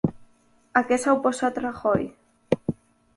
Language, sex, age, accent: Catalan, female, 19-29, valencià